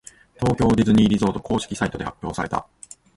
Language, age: Japanese, 40-49